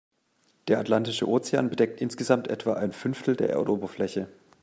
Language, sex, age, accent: German, male, 19-29, Deutschland Deutsch